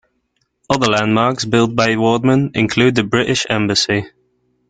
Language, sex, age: English, male, 19-29